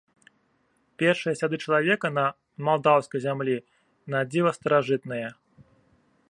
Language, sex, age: Belarusian, male, 30-39